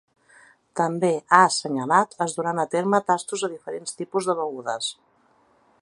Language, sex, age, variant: Catalan, female, 40-49, Central